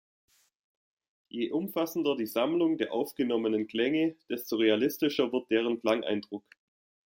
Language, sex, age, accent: German, male, 19-29, Deutschland Deutsch